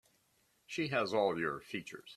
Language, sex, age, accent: English, male, 70-79, United States English